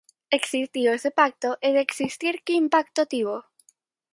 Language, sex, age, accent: Galician, female, under 19, Normativo (estándar)